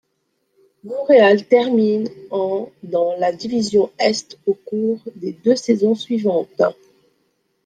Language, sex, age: French, female, 50-59